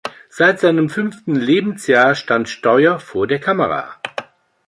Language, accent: German, Deutschland Deutsch